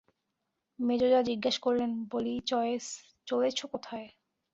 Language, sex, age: Bengali, female, 19-29